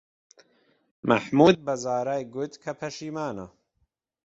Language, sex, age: Central Kurdish, male, 30-39